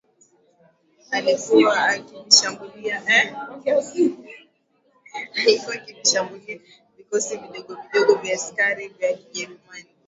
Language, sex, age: Swahili, female, 19-29